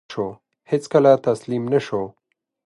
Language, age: Pashto, 30-39